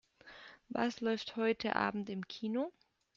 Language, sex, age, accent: German, female, 19-29, Deutschland Deutsch